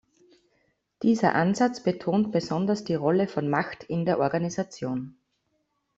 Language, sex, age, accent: German, female, 30-39, Österreichisches Deutsch